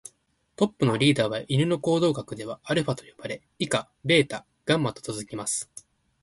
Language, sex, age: Japanese, male, 19-29